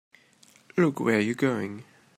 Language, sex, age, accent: English, male, 19-29, England English